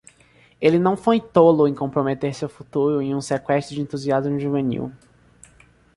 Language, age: Portuguese, under 19